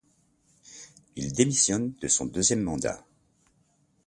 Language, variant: French, Français de métropole